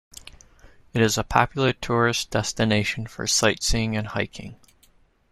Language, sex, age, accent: English, male, 30-39, United States English